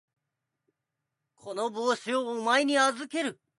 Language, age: Japanese, 19-29